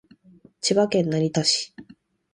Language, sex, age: Japanese, female, 19-29